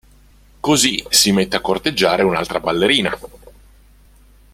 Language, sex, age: Italian, male, 50-59